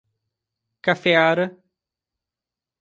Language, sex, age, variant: Portuguese, male, 30-39, Portuguese (Brasil)